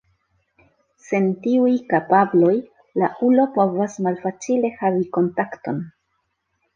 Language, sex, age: Esperanto, female, 40-49